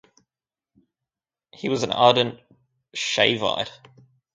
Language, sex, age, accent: English, male, 19-29, Australian English